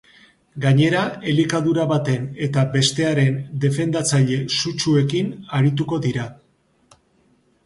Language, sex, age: Basque, male, 50-59